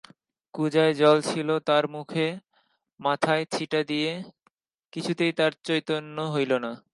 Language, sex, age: Bengali, male, 19-29